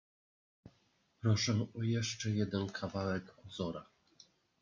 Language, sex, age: Polish, male, 30-39